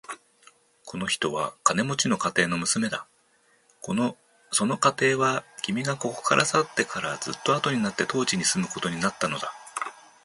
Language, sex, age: Japanese, male, 50-59